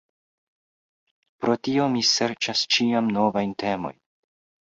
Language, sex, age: Esperanto, male, 19-29